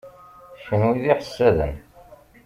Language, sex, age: Kabyle, male, 40-49